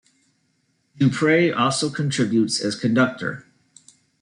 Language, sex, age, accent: English, male, 50-59, United States English